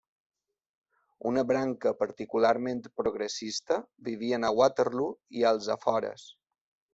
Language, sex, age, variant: Catalan, male, 40-49, Balear